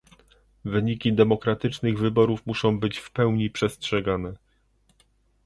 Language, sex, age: Polish, male, 30-39